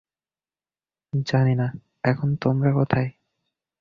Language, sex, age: Bengali, male, 19-29